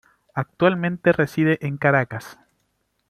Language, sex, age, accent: Spanish, male, 19-29, Chileno: Chile, Cuyo